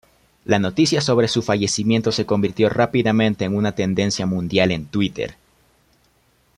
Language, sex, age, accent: Spanish, male, under 19, Andino-Pacífico: Colombia, Perú, Ecuador, oeste de Bolivia y Venezuela andina